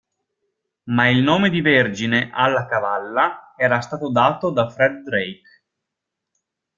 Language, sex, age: Italian, male, 30-39